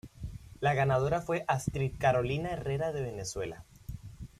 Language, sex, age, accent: Spanish, male, 19-29, Caribe: Cuba, Venezuela, Puerto Rico, República Dominicana, Panamá, Colombia caribeña, México caribeño, Costa del golfo de México